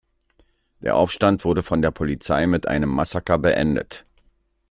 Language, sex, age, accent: German, male, 60-69, Deutschland Deutsch